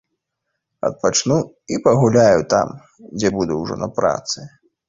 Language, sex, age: Belarusian, male, 19-29